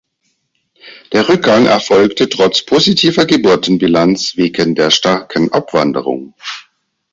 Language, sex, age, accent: German, male, 50-59, Deutschland Deutsch